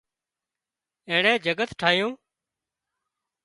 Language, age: Wadiyara Koli, 40-49